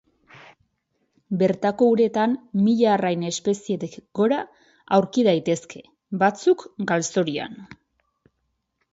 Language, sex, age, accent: Basque, female, 19-29, Erdialdekoa edo Nafarra (Gipuzkoa, Nafarroa)